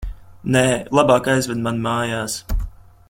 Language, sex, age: Latvian, male, 19-29